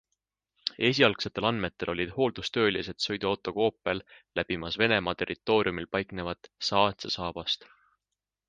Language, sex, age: Estonian, male, 19-29